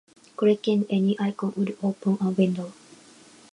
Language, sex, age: English, female, 19-29